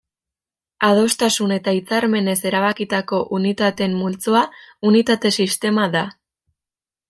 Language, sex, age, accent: Basque, female, 19-29, Mendebalekoa (Araba, Bizkaia, Gipuzkoako mendebaleko herri batzuk)